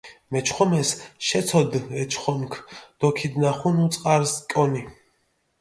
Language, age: Mingrelian, 30-39